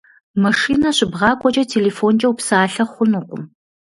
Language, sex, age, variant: Kabardian, female, 40-49, Адыгэбзэ (Къэбэрдей, Кирил, Урысей)